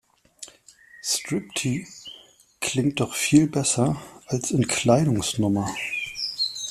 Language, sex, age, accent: German, male, 40-49, Deutschland Deutsch